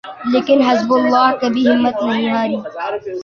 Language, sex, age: Urdu, male, 40-49